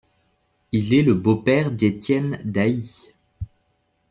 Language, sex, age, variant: French, male, 19-29, Français de métropole